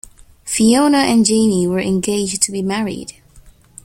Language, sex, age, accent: English, female, under 19, England English